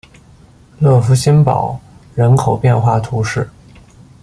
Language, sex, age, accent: Chinese, male, 19-29, 出生地：北京市